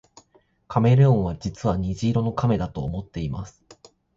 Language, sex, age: Japanese, male, 19-29